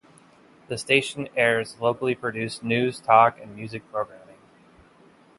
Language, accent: English, United States English